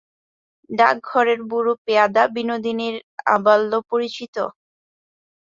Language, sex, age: Bengali, female, 19-29